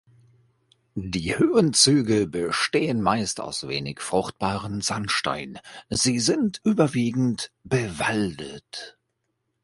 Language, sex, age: German, male, 40-49